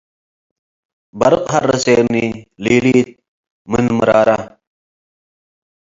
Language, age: Tigre, 30-39